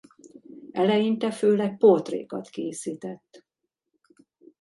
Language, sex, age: Hungarian, female, 50-59